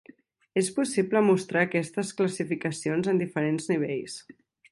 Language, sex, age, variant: Catalan, female, 19-29, Central